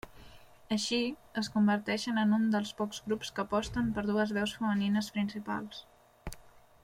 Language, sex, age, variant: Catalan, female, 19-29, Central